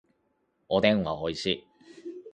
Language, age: Japanese, 30-39